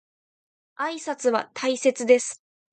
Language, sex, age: Japanese, female, 19-29